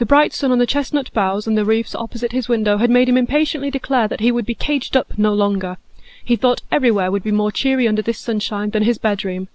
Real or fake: real